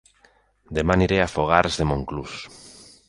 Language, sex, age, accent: Catalan, male, 30-39, valencià